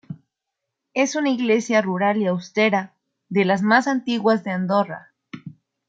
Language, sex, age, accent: Spanish, female, 19-29, México